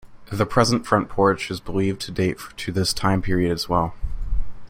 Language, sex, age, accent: English, male, 19-29, United States English